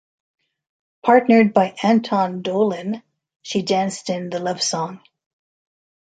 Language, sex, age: English, female, 60-69